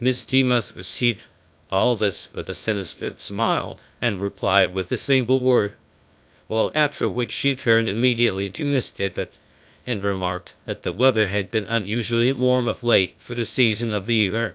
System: TTS, GlowTTS